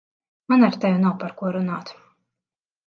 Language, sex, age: Latvian, female, 30-39